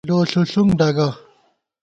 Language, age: Gawar-Bati, 30-39